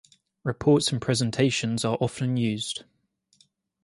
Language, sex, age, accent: English, male, 19-29, England English